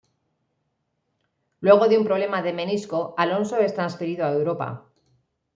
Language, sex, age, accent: Spanish, female, 40-49, España: Norte peninsular (Asturias, Castilla y León, Cantabria, País Vasco, Navarra, Aragón, La Rioja, Guadalajara, Cuenca)